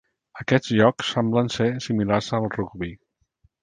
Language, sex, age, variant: Catalan, male, 50-59, Central